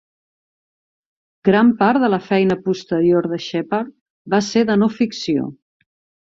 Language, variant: Catalan, Central